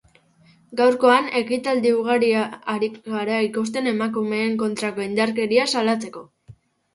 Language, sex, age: Basque, female, under 19